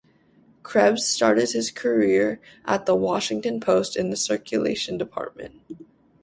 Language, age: English, 19-29